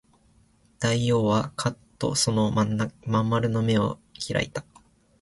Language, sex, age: Japanese, male, under 19